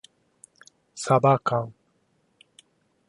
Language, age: Japanese, 50-59